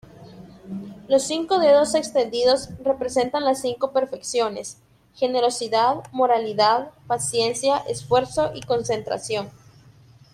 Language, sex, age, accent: Spanish, female, 19-29, América central